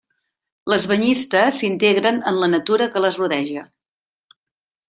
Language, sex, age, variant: Catalan, male, 19-29, Central